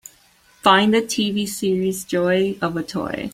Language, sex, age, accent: English, female, 19-29, Canadian English